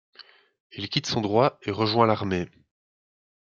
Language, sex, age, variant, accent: French, male, 30-39, Français d'Europe, Français de Belgique